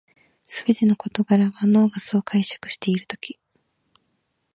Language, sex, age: Japanese, female, 19-29